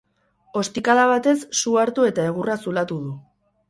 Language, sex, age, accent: Basque, female, 19-29, Erdialdekoa edo Nafarra (Gipuzkoa, Nafarroa)